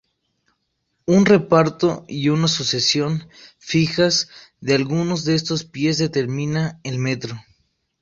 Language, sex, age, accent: Spanish, male, 19-29, México